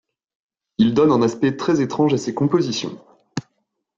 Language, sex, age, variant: French, male, 19-29, Français de métropole